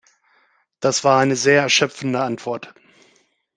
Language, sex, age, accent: German, male, 50-59, Deutschland Deutsch